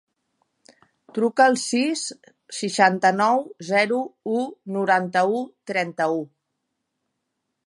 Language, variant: Catalan, Central